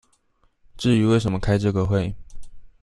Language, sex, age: Chinese, male, 19-29